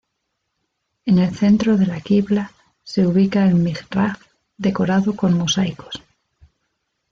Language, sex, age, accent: Spanish, female, 40-49, España: Norte peninsular (Asturias, Castilla y León, Cantabria, País Vasco, Navarra, Aragón, La Rioja, Guadalajara, Cuenca)